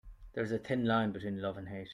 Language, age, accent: English, 30-39, Irish English